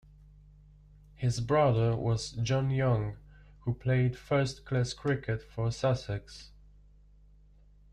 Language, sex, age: English, male, 19-29